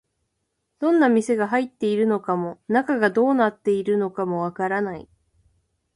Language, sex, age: Japanese, female, 19-29